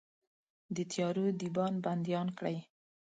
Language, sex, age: Pashto, female, 19-29